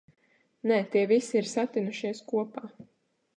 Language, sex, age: Latvian, female, 19-29